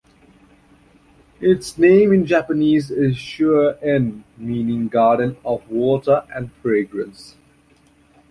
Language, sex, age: English, male, 19-29